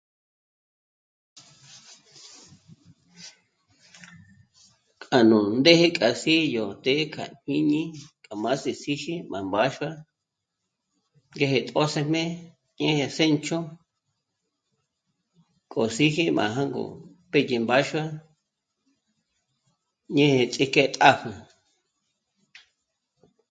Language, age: Michoacán Mazahua, 19-29